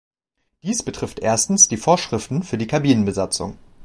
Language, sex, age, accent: German, male, 19-29, Deutschland Deutsch